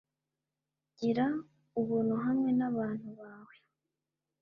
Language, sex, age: Kinyarwanda, female, under 19